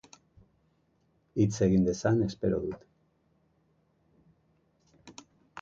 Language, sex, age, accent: Basque, male, 50-59, Erdialdekoa edo Nafarra (Gipuzkoa, Nafarroa)